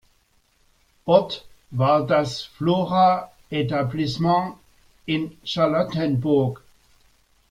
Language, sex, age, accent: German, male, 60-69, Deutschland Deutsch